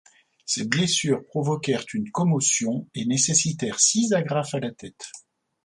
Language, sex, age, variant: French, male, 50-59, Français de métropole